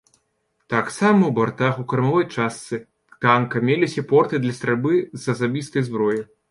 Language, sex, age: Belarusian, male, 19-29